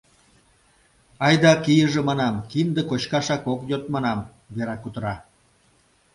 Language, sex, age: Mari, male, 60-69